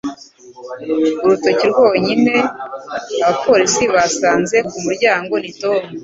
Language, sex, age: Kinyarwanda, female, 50-59